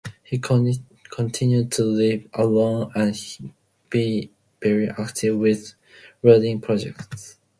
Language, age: English, 19-29